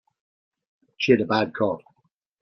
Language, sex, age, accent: English, male, 50-59, Scottish English